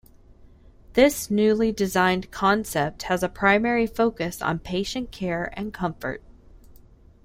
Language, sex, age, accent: English, female, 30-39, United States English